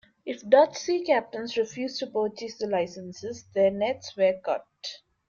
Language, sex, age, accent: English, female, 30-39, India and South Asia (India, Pakistan, Sri Lanka)